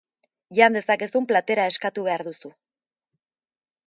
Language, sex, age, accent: Basque, female, 30-39, Erdialdekoa edo Nafarra (Gipuzkoa, Nafarroa)